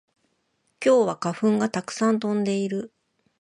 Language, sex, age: Japanese, female, 50-59